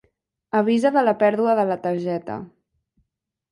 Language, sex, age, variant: Catalan, female, under 19, Central